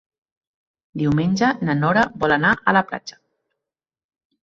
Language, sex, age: Catalan, female, 30-39